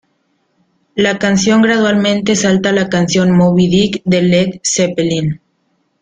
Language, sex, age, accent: Spanish, female, 19-29, México